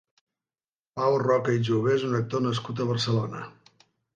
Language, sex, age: Catalan, male, 70-79